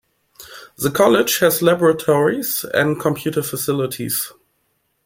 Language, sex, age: English, male, 19-29